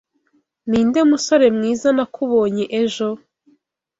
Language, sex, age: Kinyarwanda, female, 19-29